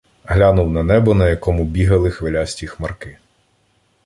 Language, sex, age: Ukrainian, male, 30-39